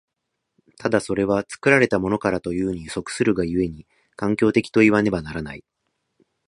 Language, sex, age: Japanese, male, 30-39